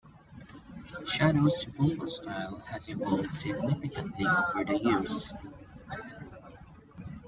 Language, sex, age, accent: English, male, 19-29, Filipino